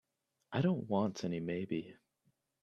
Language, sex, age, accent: English, male, under 19, United States English